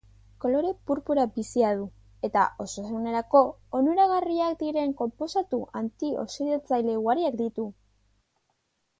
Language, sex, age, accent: Basque, female, 19-29, Mendebalekoa (Araba, Bizkaia, Gipuzkoako mendebaleko herri batzuk)